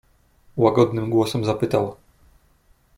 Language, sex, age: Polish, male, 19-29